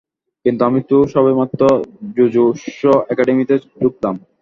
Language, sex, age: Bengali, male, 19-29